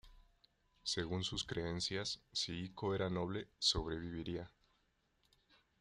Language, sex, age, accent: Spanish, male, 19-29, México